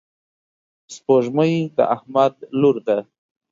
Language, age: Pashto, 30-39